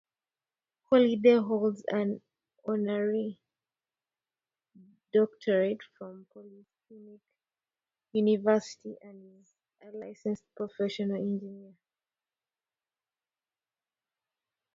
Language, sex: English, female